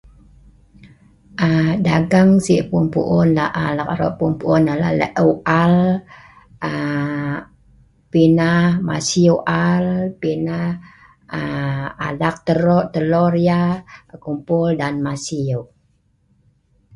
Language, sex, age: Sa'ban, female, 50-59